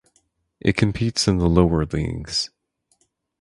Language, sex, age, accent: English, male, 19-29, United States English